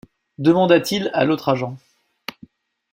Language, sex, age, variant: French, male, 30-39, Français de métropole